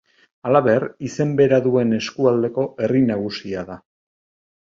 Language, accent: Basque, Erdialdekoa edo Nafarra (Gipuzkoa, Nafarroa)